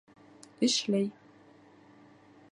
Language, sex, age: Bashkir, female, 19-29